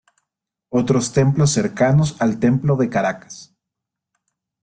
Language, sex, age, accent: Spanish, male, 30-39, México